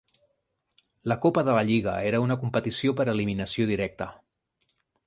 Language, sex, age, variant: Catalan, male, 30-39, Central